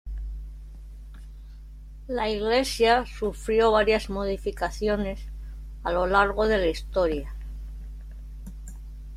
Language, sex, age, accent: Spanish, male, 60-69, España: Norte peninsular (Asturias, Castilla y León, Cantabria, País Vasco, Navarra, Aragón, La Rioja, Guadalajara, Cuenca)